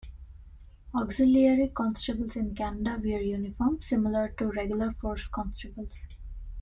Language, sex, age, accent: English, female, 30-39, India and South Asia (India, Pakistan, Sri Lanka)